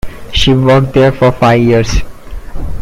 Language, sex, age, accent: English, male, 19-29, India and South Asia (India, Pakistan, Sri Lanka)